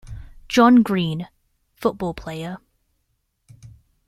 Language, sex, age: English, female, 19-29